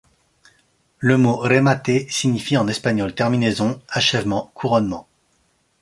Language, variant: French, Français de métropole